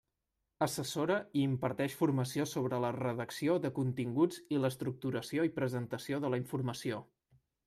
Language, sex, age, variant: Catalan, male, 19-29, Central